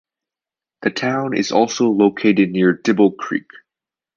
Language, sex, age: English, male, under 19